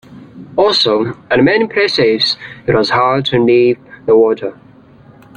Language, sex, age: English, male, 19-29